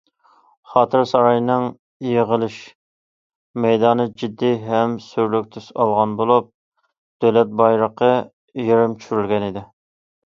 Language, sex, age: Uyghur, female, 30-39